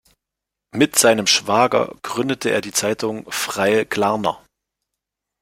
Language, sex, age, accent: German, male, 30-39, Deutschland Deutsch